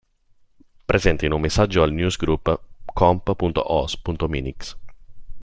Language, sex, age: Italian, male, 19-29